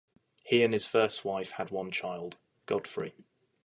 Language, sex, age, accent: English, male, 19-29, England English